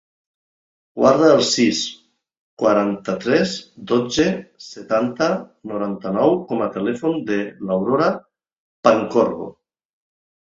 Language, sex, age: Catalan, male, 50-59